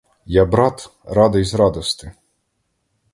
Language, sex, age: Ukrainian, male, 30-39